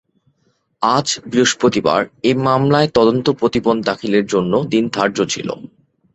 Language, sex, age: Bengali, male, 19-29